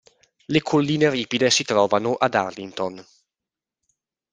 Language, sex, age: Italian, male, 19-29